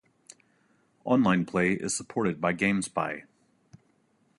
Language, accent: English, United States English